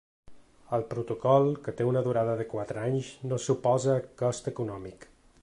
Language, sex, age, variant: Catalan, male, 30-39, Central